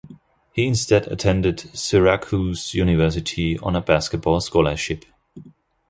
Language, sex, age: English, male, 30-39